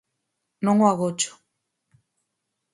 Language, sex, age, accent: Galician, female, 19-29, Normativo (estándar)